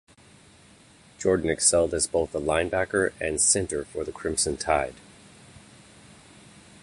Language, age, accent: English, 30-39, United States English